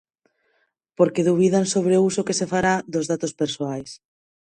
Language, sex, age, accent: Galician, female, 19-29, Normativo (estándar)